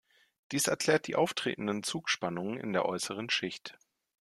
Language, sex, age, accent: German, male, 30-39, Deutschland Deutsch